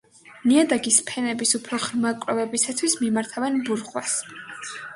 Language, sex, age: Georgian, female, under 19